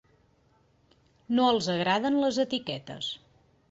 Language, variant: Catalan, Central